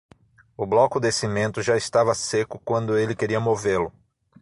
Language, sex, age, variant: Portuguese, male, 40-49, Portuguese (Brasil)